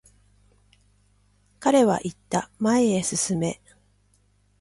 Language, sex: Japanese, female